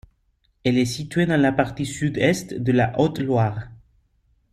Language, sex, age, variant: French, male, 30-39, Français de métropole